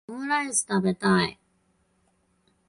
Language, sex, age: Japanese, female, 30-39